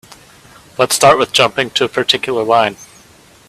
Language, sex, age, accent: English, male, under 19, United States English